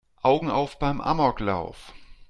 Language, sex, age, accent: German, male, 40-49, Deutschland Deutsch